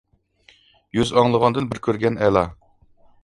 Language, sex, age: Uyghur, male, 40-49